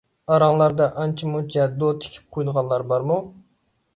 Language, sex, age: Uyghur, male, 19-29